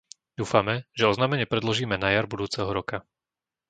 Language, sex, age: Slovak, male, 30-39